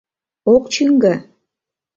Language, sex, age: Mari, female, 40-49